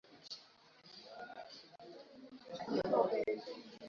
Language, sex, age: Swahili, male, 19-29